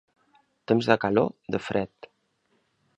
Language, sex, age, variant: Catalan, male, 40-49, Central